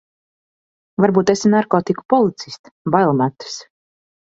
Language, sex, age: Latvian, female, 19-29